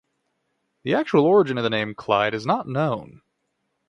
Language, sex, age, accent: English, male, 19-29, United States English